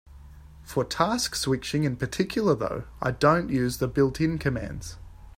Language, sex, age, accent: English, male, 19-29, Australian English